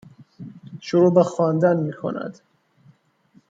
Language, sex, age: Persian, male, 19-29